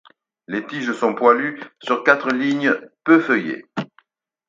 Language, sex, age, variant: French, male, 60-69, Français de métropole